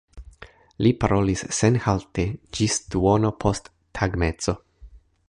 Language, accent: Esperanto, Internacia